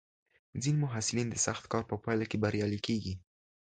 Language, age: Pashto, under 19